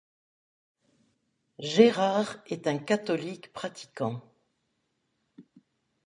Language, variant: French, Français de métropole